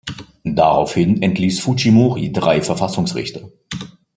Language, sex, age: German, male, 19-29